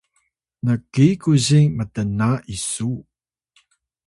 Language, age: Atayal, 30-39